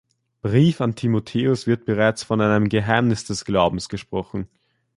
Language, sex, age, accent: German, male, under 19, Österreichisches Deutsch